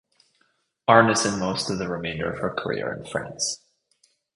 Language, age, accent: English, 30-39, Canadian English